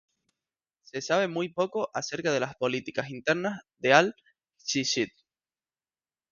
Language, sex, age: Spanish, male, 19-29